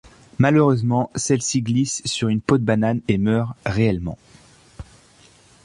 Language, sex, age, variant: French, male, 30-39, Français de métropole